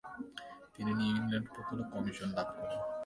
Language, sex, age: Bengali, male, 19-29